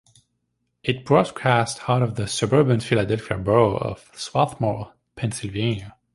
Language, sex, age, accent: English, male, 19-29, Canadian English